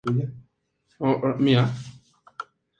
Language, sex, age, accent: Spanish, male, 19-29, México